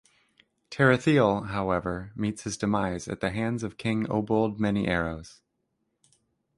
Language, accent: English, United States English